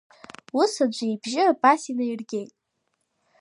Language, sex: Abkhazian, female